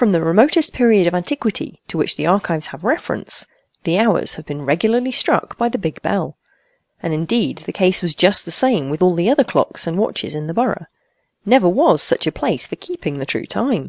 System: none